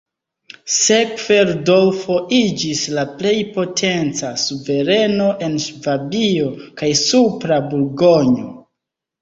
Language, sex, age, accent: Esperanto, male, 30-39, Internacia